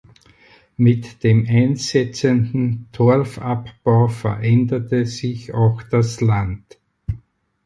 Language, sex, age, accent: German, male, 70-79, Österreichisches Deutsch